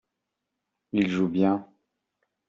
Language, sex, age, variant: French, male, 40-49, Français de métropole